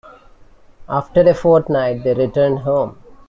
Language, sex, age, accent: English, male, 40-49, India and South Asia (India, Pakistan, Sri Lanka)